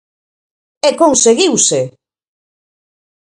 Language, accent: Galician, Normativo (estándar)